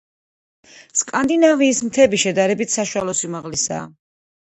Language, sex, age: Georgian, female, 40-49